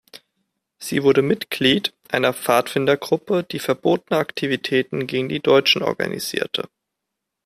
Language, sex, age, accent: German, male, 30-39, Deutschland Deutsch